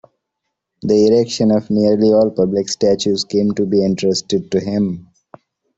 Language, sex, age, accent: English, male, 19-29, India and South Asia (India, Pakistan, Sri Lanka)